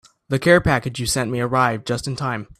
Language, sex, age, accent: English, male, under 19, United States English